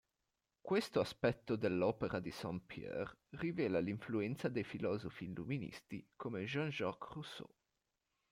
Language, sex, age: Italian, male, 19-29